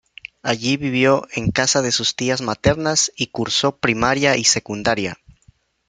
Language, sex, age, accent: Spanish, male, 19-29, América central